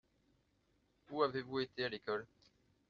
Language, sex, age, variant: French, male, 30-39, Français de métropole